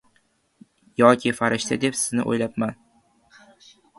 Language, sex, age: Uzbek, male, 19-29